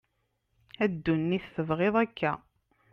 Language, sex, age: Kabyle, female, 19-29